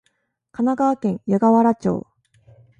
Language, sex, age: Japanese, male, 19-29